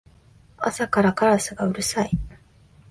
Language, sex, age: Japanese, female, 19-29